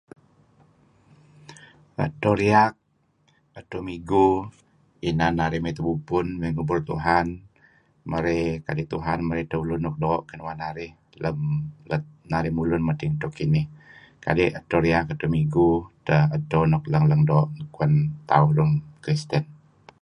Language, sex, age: Kelabit, male, 50-59